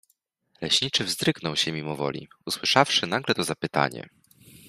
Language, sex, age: Polish, male, 19-29